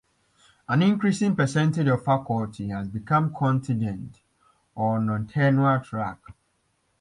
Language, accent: English, England English